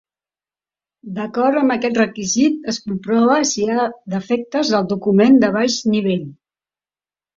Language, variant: Catalan, Central